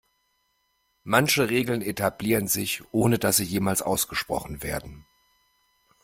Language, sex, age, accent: German, male, 40-49, Deutschland Deutsch